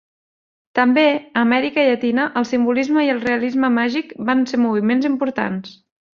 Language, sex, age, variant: Catalan, female, 30-39, Central